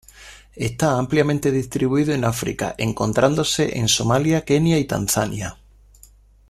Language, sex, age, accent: Spanish, male, 40-49, España: Sur peninsular (Andalucia, Extremadura, Murcia)